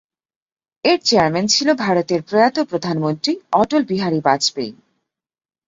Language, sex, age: Bengali, female, 30-39